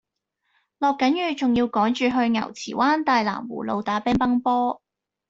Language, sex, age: Cantonese, female, 19-29